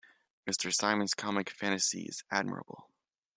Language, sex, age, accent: English, male, 19-29, United States English